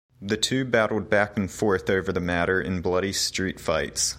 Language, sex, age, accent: English, male, 19-29, United States English